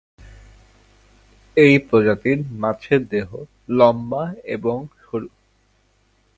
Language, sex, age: Bengali, male, 19-29